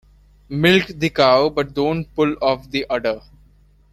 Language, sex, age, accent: English, male, 19-29, India and South Asia (India, Pakistan, Sri Lanka)